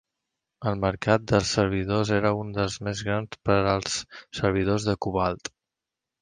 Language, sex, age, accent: Catalan, male, 30-39, central; valencià